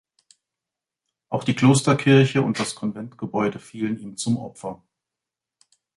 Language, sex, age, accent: German, male, 40-49, Deutschland Deutsch